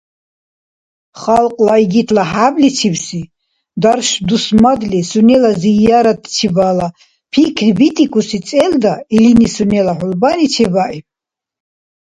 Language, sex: Dargwa, female